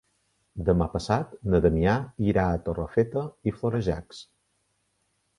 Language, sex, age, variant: Catalan, male, 50-59, Balear